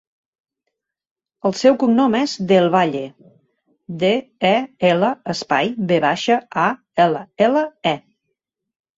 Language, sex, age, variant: Catalan, female, 40-49, Central